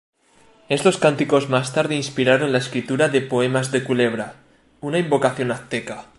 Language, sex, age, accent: Spanish, male, 19-29, España: Norte peninsular (Asturias, Castilla y León, Cantabria, País Vasco, Navarra, Aragón, La Rioja, Guadalajara, Cuenca)